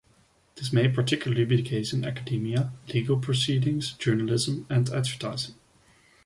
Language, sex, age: English, male, 19-29